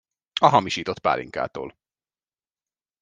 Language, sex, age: Hungarian, male, 30-39